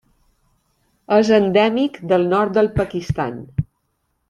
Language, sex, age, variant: Catalan, female, 50-59, Balear